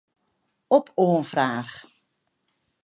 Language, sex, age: Western Frisian, female, 40-49